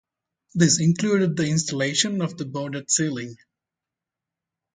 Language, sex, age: English, male, 30-39